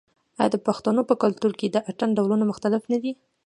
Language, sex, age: Pashto, female, 19-29